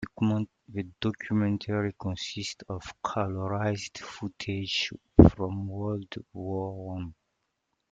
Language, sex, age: English, male, 30-39